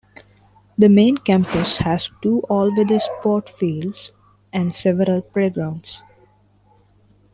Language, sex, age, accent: English, female, 19-29, India and South Asia (India, Pakistan, Sri Lanka)